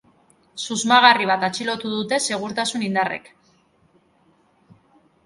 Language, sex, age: Basque, female, 30-39